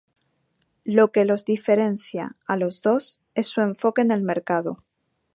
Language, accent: Spanish, Rioplatense: Argentina, Uruguay, este de Bolivia, Paraguay